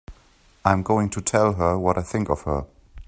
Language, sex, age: English, male, 30-39